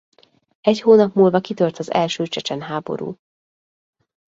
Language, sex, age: Hungarian, female, 30-39